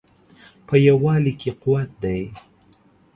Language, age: Pashto, 30-39